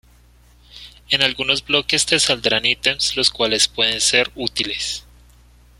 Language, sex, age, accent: Spanish, male, 30-39, Caribe: Cuba, Venezuela, Puerto Rico, República Dominicana, Panamá, Colombia caribeña, México caribeño, Costa del golfo de México